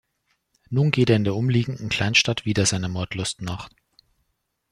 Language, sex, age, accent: German, male, 19-29, Deutschland Deutsch